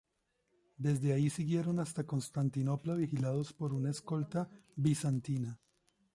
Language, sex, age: Spanish, male, 50-59